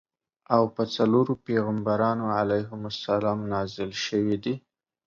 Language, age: Pashto, 30-39